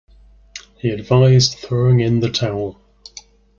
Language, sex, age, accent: English, male, 30-39, England English